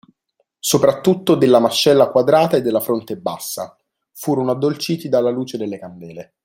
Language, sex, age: Italian, male, 19-29